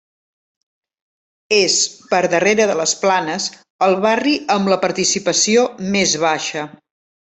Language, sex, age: Catalan, female, 50-59